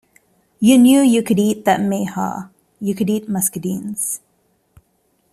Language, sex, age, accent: English, female, 30-39, India and South Asia (India, Pakistan, Sri Lanka)